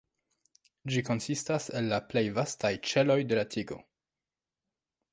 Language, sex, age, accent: Esperanto, male, 19-29, Internacia